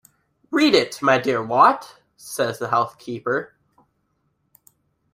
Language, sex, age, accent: English, male, under 19, United States English